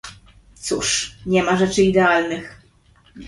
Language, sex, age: Polish, female, 19-29